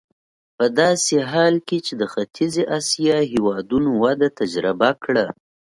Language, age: Pashto, 19-29